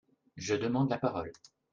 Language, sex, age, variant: French, male, 40-49, Français de métropole